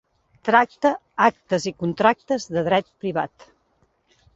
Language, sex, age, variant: Catalan, female, 60-69, Central